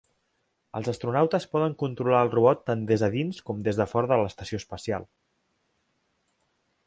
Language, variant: Catalan, Central